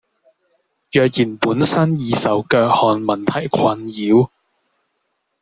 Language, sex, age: Cantonese, male, under 19